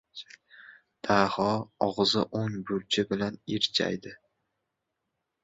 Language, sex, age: Uzbek, male, 19-29